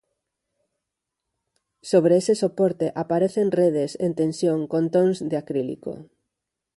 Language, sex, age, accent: Galician, female, 40-49, Normativo (estándar)